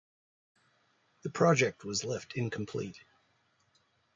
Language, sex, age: English, male, 50-59